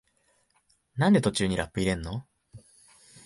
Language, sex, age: Japanese, male, 19-29